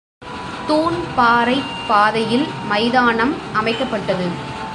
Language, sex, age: Tamil, female, 19-29